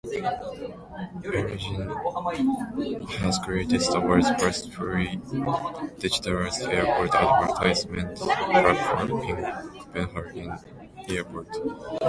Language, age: English, 19-29